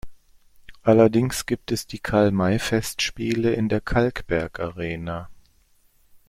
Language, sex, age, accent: German, male, 50-59, Deutschland Deutsch